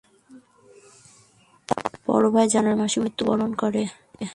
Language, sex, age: Bengali, female, 19-29